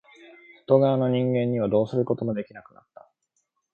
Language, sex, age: Japanese, male, 19-29